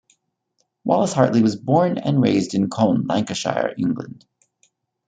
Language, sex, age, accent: English, male, 30-39, United States English